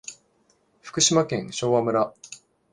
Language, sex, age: Japanese, male, 19-29